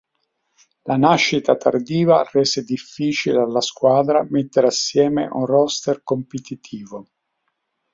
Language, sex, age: Italian, male, 60-69